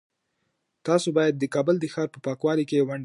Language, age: Pashto, 19-29